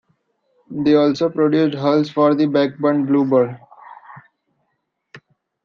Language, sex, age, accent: English, male, 19-29, India and South Asia (India, Pakistan, Sri Lanka)